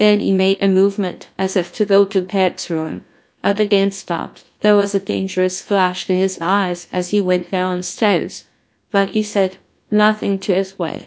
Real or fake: fake